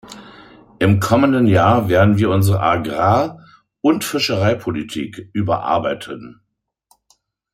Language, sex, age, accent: German, male, 50-59, Deutschland Deutsch